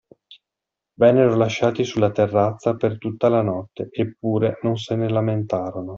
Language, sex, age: Italian, male, 40-49